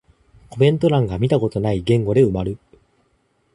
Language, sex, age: Japanese, male, 19-29